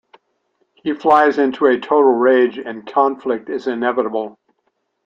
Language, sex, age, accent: English, male, 70-79, Canadian English